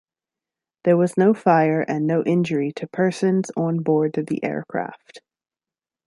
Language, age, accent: English, 30-39, United States English